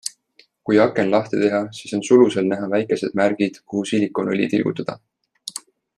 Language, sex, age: Estonian, male, 19-29